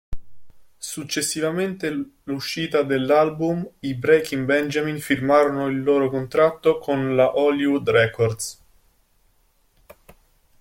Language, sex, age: Italian, male, 19-29